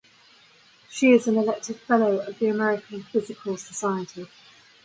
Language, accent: English, England English